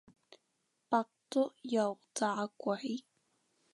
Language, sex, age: Cantonese, female, 19-29